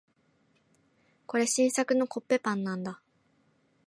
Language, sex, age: Japanese, female, 19-29